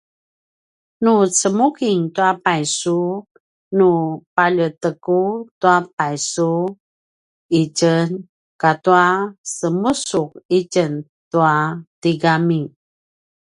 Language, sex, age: Paiwan, female, 50-59